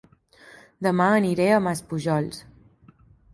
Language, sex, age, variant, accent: Catalan, female, 19-29, Balear, mallorquí